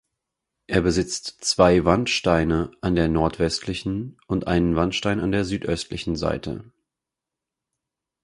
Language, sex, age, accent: German, male, 30-39, Deutschland Deutsch